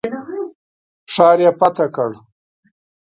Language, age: Pashto, 40-49